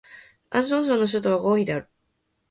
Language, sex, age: Japanese, female, 19-29